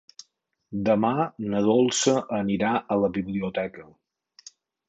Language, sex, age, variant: Catalan, male, 50-59, Balear